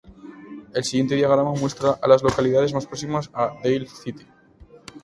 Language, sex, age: Spanish, male, 19-29